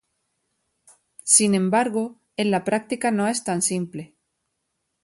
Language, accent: Spanish, España: Sur peninsular (Andalucia, Extremadura, Murcia)